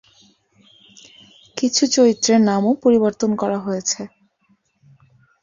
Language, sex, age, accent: Bengali, female, 30-39, Native